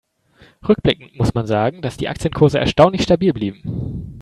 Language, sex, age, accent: German, male, 19-29, Deutschland Deutsch